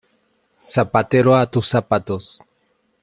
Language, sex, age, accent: Spanish, male, 30-39, Rioplatense: Argentina, Uruguay, este de Bolivia, Paraguay